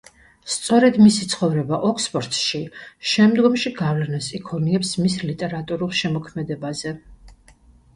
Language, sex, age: Georgian, female, 50-59